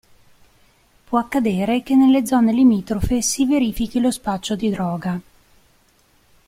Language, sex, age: Italian, female, 40-49